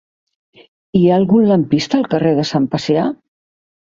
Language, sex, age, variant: Catalan, female, 70-79, Central